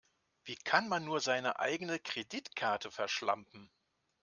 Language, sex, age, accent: German, male, 60-69, Deutschland Deutsch